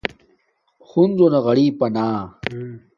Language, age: Domaaki, 40-49